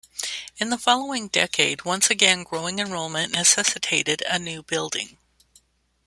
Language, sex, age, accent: English, female, 50-59, United States English